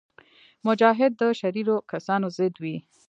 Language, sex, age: Pashto, female, 19-29